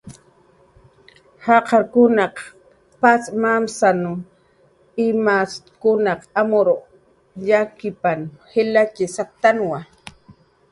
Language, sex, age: Jaqaru, female, 40-49